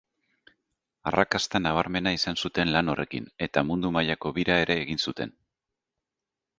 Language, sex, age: Basque, male, 40-49